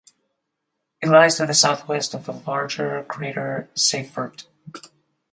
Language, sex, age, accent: English, male, 40-49, United States English